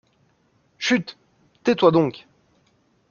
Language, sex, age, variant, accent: French, male, 30-39, Français d'Europe, Français de Belgique